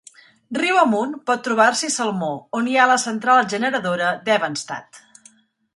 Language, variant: Catalan, Central